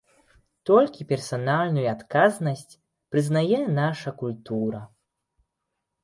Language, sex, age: Belarusian, male, 19-29